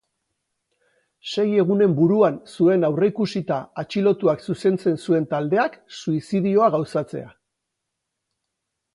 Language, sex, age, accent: Basque, male, 40-49, Mendebalekoa (Araba, Bizkaia, Gipuzkoako mendebaleko herri batzuk)